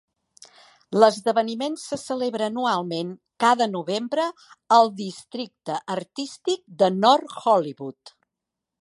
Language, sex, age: Catalan, female, 60-69